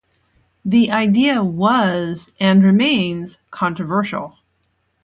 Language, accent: English, United States English